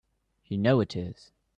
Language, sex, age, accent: English, male, under 19, England English